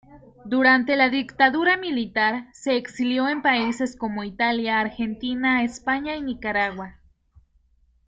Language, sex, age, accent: Spanish, female, 19-29, México